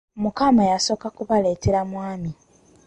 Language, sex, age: Ganda, male, 19-29